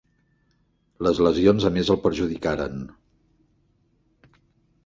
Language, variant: Catalan, Central